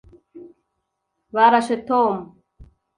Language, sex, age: Kinyarwanda, female, 30-39